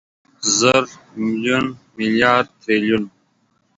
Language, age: Pashto, 19-29